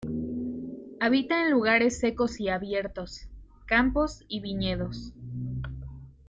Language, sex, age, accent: Spanish, female, 19-29, México